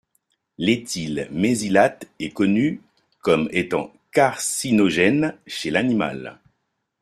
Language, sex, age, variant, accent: French, male, 40-49, Français des départements et régions d'outre-mer, Français de Guadeloupe